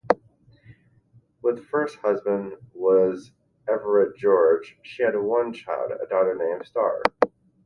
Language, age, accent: English, 19-29, United States English